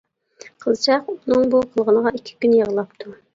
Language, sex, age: Uyghur, female, 19-29